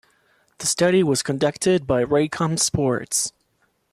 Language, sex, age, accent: English, male, 19-29, United States English